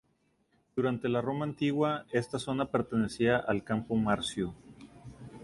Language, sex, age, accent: Spanish, male, 40-49, México